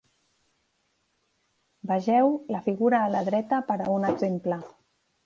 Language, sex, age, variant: Catalan, female, 50-59, Central